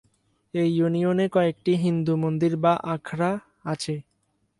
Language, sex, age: Bengali, male, 19-29